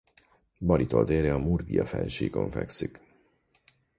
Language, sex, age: Hungarian, male, 40-49